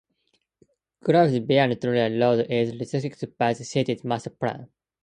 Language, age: English, under 19